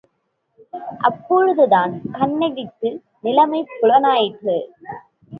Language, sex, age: Tamil, female, 19-29